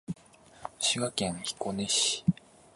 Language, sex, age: Japanese, male, 19-29